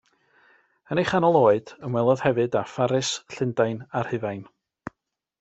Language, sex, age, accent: Welsh, male, 30-39, Y Deyrnas Unedig Cymraeg